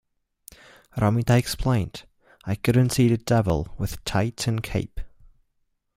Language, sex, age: English, male, 19-29